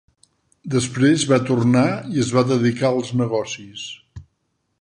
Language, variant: Catalan, Central